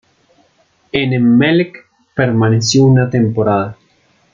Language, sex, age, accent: Spanish, male, 19-29, Andino-Pacífico: Colombia, Perú, Ecuador, oeste de Bolivia y Venezuela andina